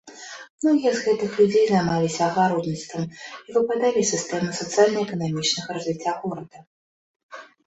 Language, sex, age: Belarusian, female, 19-29